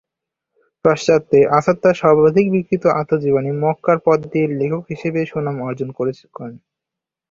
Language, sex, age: Bengali, male, under 19